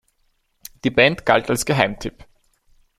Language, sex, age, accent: German, male, 19-29, Österreichisches Deutsch